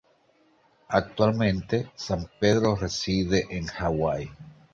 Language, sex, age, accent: Spanish, male, 40-49, Caribe: Cuba, Venezuela, Puerto Rico, República Dominicana, Panamá, Colombia caribeña, México caribeño, Costa del golfo de México